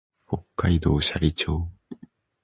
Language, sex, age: Japanese, male, 19-29